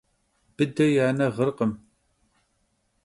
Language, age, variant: Kabardian, 40-49, Адыгэбзэ (Къэбэрдей, Кирил, псоми зэдай)